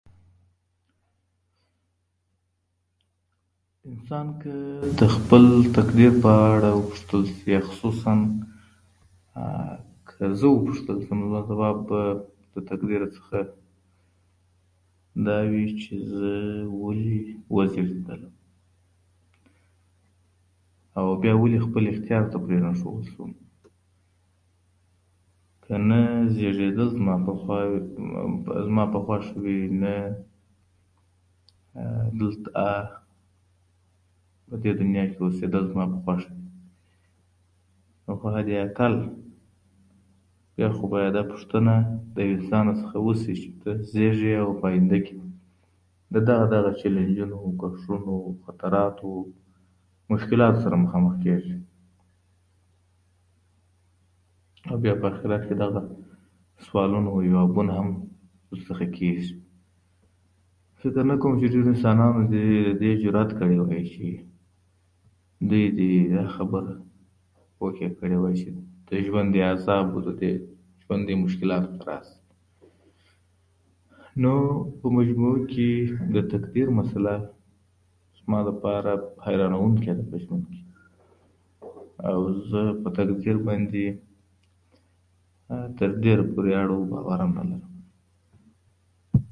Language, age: Pashto, 30-39